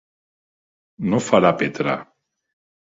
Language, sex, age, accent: Catalan, male, 40-49, valencià